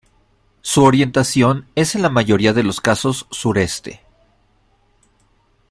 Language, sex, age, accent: Spanish, male, 40-49, México